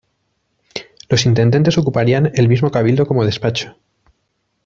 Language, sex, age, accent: Spanish, male, 40-49, España: Centro-Sur peninsular (Madrid, Toledo, Castilla-La Mancha)